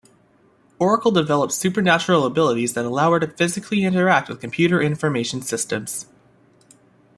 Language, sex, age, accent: English, male, under 19, United States English